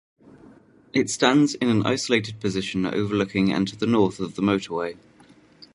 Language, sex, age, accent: English, male, 19-29, England English